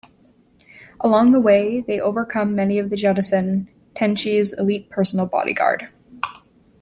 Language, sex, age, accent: English, female, 19-29, United States English